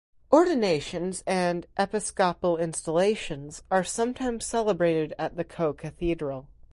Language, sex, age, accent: English, female, under 19, United States English